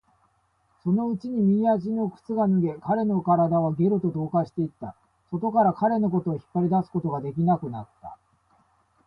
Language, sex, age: Japanese, male, 40-49